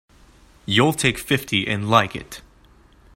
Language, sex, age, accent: English, male, 19-29, Canadian English